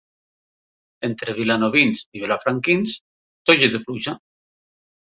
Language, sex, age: Catalan, male, 40-49